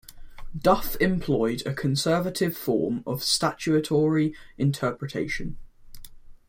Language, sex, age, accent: English, male, under 19, England English